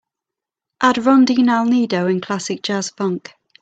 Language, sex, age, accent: English, female, 30-39, England English